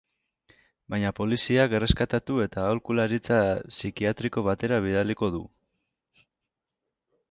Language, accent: Basque, Mendebalekoa (Araba, Bizkaia, Gipuzkoako mendebaleko herri batzuk)